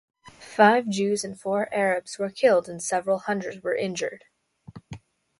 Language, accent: English, United States English